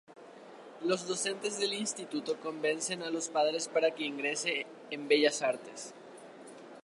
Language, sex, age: Spanish, male, under 19